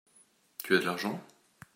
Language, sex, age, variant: French, male, 30-39, Français de métropole